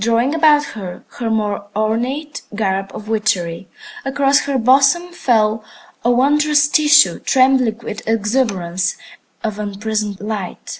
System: none